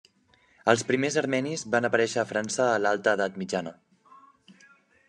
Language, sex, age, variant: Catalan, male, 19-29, Central